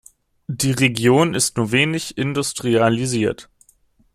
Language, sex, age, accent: German, male, 19-29, Deutschland Deutsch